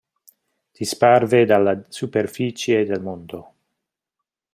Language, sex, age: Italian, male, 30-39